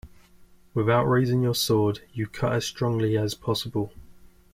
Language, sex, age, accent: English, male, 30-39, England English